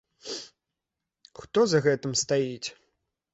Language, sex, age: Belarusian, male, 19-29